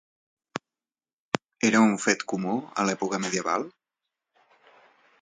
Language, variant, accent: Catalan, Central, central